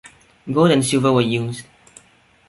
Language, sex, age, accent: English, male, under 19, Singaporean English